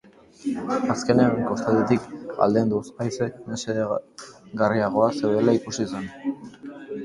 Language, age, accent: Basque, under 19, Mendebalekoa (Araba, Bizkaia, Gipuzkoako mendebaleko herri batzuk)